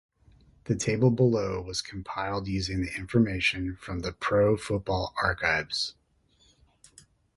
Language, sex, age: English, male, 30-39